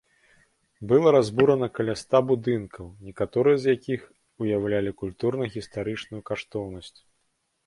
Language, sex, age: Belarusian, male, 40-49